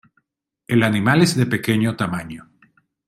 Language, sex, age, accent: Spanish, male, 40-49, Caribe: Cuba, Venezuela, Puerto Rico, República Dominicana, Panamá, Colombia caribeña, México caribeño, Costa del golfo de México